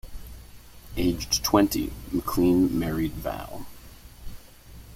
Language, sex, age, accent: English, male, 30-39, United States English